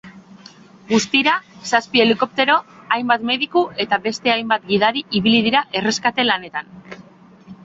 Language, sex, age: Basque, female, 19-29